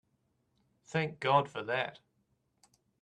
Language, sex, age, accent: English, male, 19-29, New Zealand English